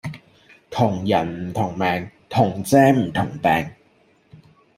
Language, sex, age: Cantonese, male, 30-39